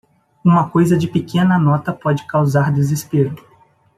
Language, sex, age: Portuguese, male, 30-39